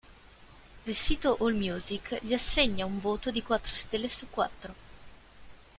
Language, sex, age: Italian, female, 19-29